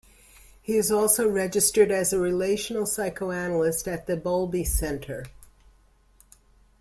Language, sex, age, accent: English, female, 60-69, United States English